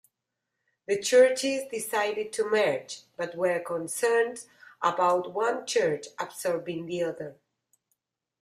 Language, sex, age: English, female, 40-49